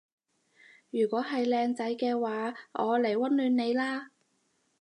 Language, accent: Cantonese, 广州音